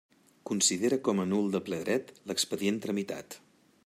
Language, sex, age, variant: Catalan, male, 40-49, Central